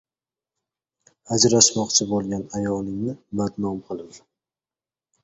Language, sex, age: Uzbek, male, under 19